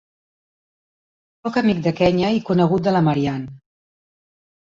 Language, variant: Catalan, Central